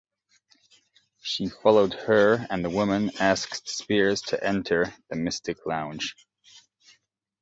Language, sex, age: English, male, 30-39